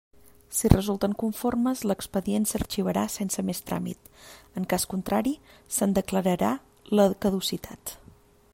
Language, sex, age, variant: Catalan, female, 30-39, Central